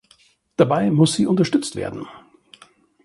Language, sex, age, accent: German, male, 50-59, Deutschland Deutsch